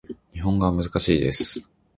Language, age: Japanese, under 19